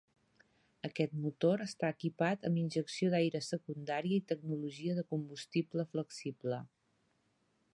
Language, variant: Catalan, Central